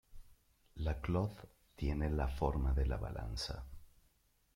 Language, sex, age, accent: Spanish, male, 40-49, Caribe: Cuba, Venezuela, Puerto Rico, República Dominicana, Panamá, Colombia caribeña, México caribeño, Costa del golfo de México